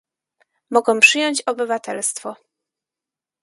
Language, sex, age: Polish, female, 19-29